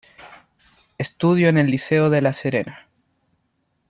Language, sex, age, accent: Spanish, male, 19-29, Chileno: Chile, Cuyo